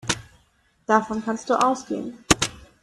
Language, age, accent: German, 19-29, Deutschland Deutsch